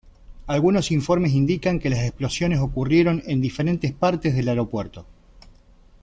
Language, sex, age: Spanish, male, 40-49